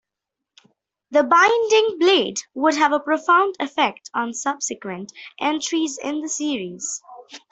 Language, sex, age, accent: English, female, under 19, India and South Asia (India, Pakistan, Sri Lanka)